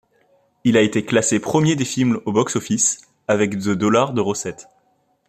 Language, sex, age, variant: French, male, 19-29, Français de métropole